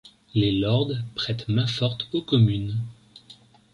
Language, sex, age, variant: French, male, 30-39, Français de métropole